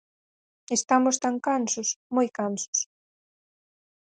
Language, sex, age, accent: Galician, female, 19-29, Central (gheada)